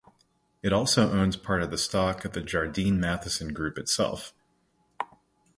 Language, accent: English, United States English